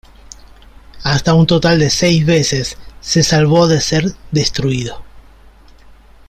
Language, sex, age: Spanish, male, 30-39